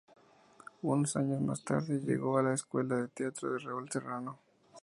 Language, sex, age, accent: Spanish, male, 19-29, México